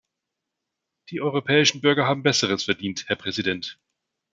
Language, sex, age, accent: German, male, 30-39, Deutschland Deutsch